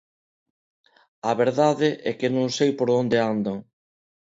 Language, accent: Galician, Neofalante